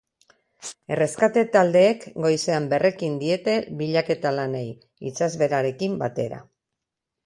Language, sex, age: Basque, female, 60-69